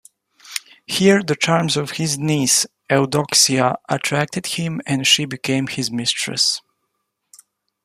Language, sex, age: English, male, 19-29